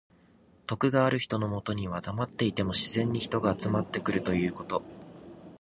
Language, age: Japanese, 19-29